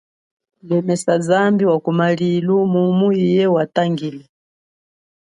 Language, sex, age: Chokwe, female, 40-49